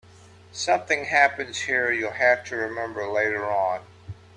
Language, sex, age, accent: English, male, 50-59, United States English